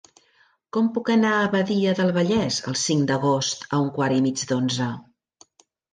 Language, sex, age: Catalan, female, 60-69